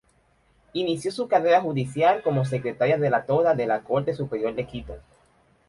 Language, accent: Spanish, Caribe: Cuba, Venezuela, Puerto Rico, República Dominicana, Panamá, Colombia caribeña, México caribeño, Costa del golfo de México